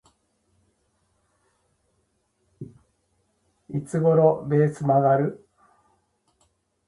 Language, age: Japanese, 40-49